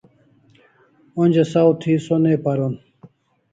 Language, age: Kalasha, 40-49